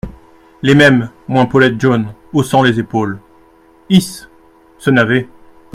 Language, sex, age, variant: French, male, 30-39, Français de métropole